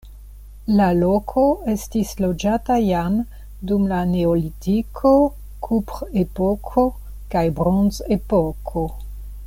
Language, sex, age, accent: Esperanto, female, 60-69, Internacia